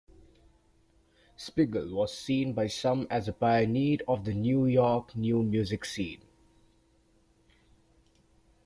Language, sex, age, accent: English, male, 19-29, India and South Asia (India, Pakistan, Sri Lanka)